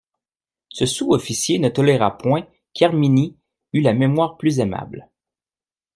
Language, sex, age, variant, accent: French, male, 30-39, Français d'Amérique du Nord, Français du Canada